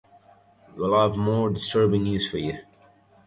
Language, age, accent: English, 19-29, England English